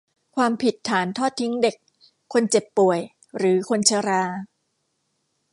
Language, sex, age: Thai, female, 50-59